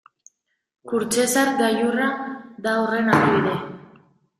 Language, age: Basque, 19-29